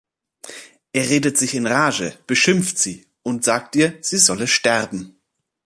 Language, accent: German, Deutschland Deutsch